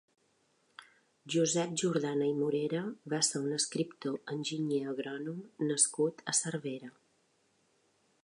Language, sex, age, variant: Catalan, female, 40-49, Balear